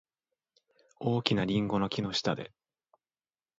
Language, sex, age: Japanese, male, 19-29